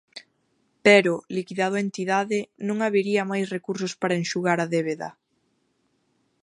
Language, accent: Galician, Atlántico (seseo e gheada); Normativo (estándar)